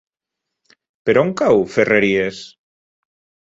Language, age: Catalan, 50-59